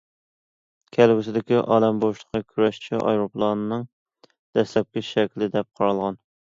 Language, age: Uyghur, 30-39